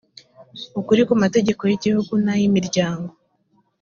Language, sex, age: Kinyarwanda, female, under 19